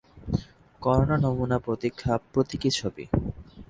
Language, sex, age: Bengali, male, 19-29